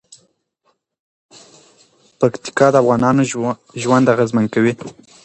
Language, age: Pashto, under 19